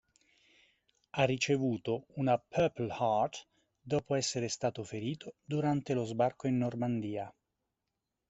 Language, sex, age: Italian, male, 40-49